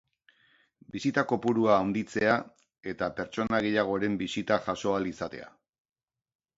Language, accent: Basque, Erdialdekoa edo Nafarra (Gipuzkoa, Nafarroa)